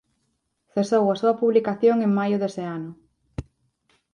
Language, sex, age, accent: Galician, female, 30-39, Atlántico (seseo e gheada)